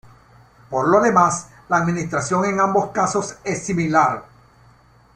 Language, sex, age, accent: Spanish, male, 60-69, Caribe: Cuba, Venezuela, Puerto Rico, República Dominicana, Panamá, Colombia caribeña, México caribeño, Costa del golfo de México